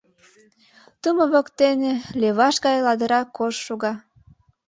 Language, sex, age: Mari, female, under 19